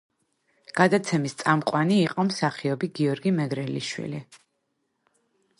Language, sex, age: Georgian, female, 40-49